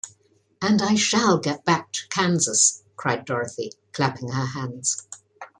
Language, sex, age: English, female, 60-69